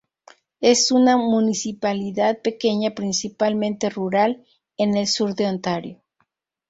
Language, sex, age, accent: Spanish, female, 50-59, México